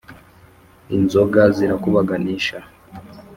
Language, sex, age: Kinyarwanda, male, 19-29